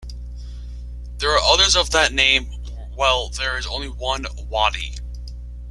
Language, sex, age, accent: English, male, under 19, United States English